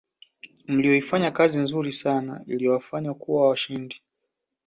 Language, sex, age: Swahili, male, 19-29